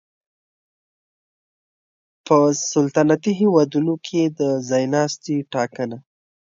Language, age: Pashto, 19-29